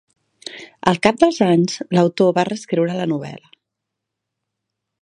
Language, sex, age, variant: Catalan, female, 40-49, Central